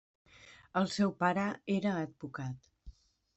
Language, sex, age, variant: Catalan, female, 50-59, Central